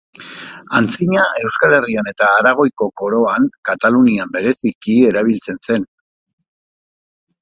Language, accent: Basque, Erdialdekoa edo Nafarra (Gipuzkoa, Nafarroa)